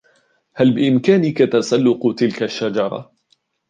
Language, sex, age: Arabic, male, 19-29